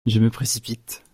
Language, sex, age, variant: French, male, 19-29, Français de métropole